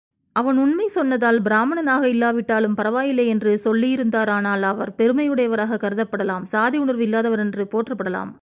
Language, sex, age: Tamil, female, 40-49